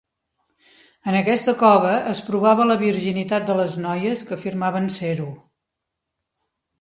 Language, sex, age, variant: Catalan, female, 60-69, Central